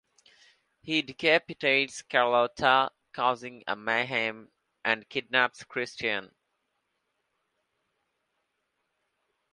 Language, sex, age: English, male, 19-29